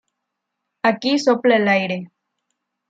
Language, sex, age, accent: Spanish, female, 19-29, México